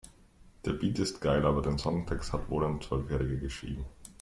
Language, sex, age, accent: German, male, 19-29, Österreichisches Deutsch